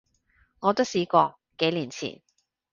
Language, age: Cantonese, 30-39